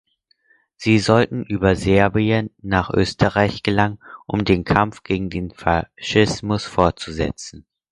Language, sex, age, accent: German, male, under 19, Deutschland Deutsch